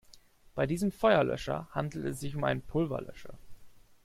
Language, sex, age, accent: German, male, 30-39, Deutschland Deutsch